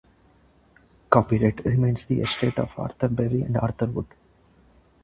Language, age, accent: English, 19-29, India and South Asia (India, Pakistan, Sri Lanka)